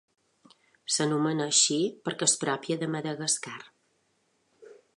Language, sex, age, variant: Catalan, female, 40-49, Balear